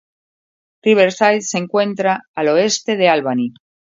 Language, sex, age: Spanish, female, 50-59